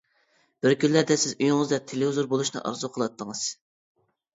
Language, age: Uyghur, 19-29